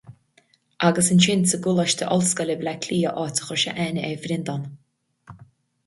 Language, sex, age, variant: Irish, female, 30-39, Gaeilge Chonnacht